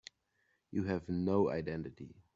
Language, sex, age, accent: English, male, 19-29, United States English